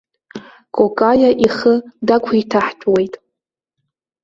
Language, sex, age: Abkhazian, female, 19-29